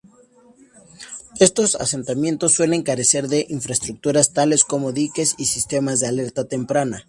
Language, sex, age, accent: Spanish, male, 19-29, México